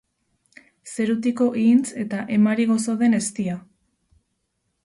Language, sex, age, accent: Basque, female, 19-29, Erdialdekoa edo Nafarra (Gipuzkoa, Nafarroa)